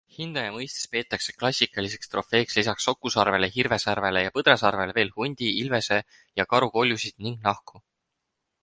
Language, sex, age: Estonian, male, 19-29